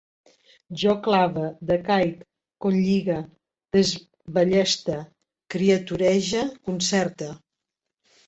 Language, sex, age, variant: Catalan, female, 70-79, Central